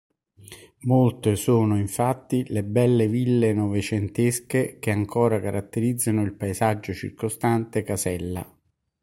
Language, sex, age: Italian, male, 60-69